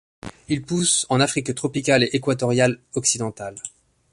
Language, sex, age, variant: French, male, 30-39, Français de métropole